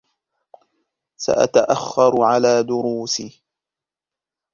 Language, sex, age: Arabic, male, 30-39